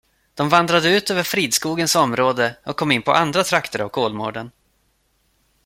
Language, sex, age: Swedish, male, 19-29